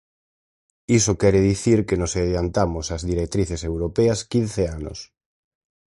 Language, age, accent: Galician, 30-39, Oriental (común en zona oriental)